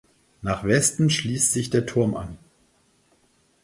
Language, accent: German, Deutschland Deutsch